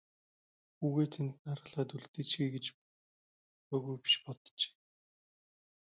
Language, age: Mongolian, 19-29